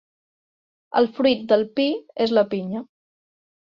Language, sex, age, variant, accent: Catalan, female, 19-29, Central, Barceloní